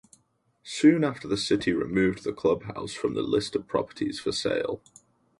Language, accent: English, England English